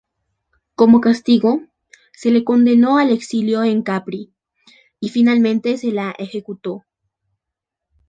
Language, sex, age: Spanish, female, 19-29